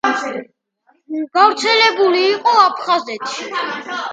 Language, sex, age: Georgian, female, 50-59